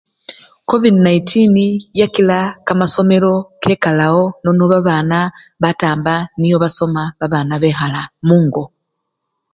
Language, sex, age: Luyia, female, 50-59